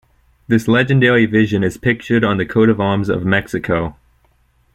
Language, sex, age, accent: English, male, under 19, United States English